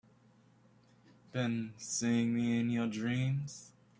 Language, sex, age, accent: English, male, under 19, United States English